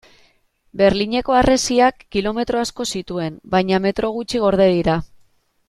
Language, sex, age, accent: Basque, female, 19-29, Mendebalekoa (Araba, Bizkaia, Gipuzkoako mendebaleko herri batzuk)